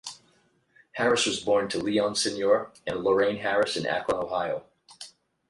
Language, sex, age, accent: English, male, 50-59, United States English